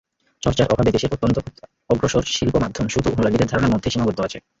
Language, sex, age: Bengali, male, 19-29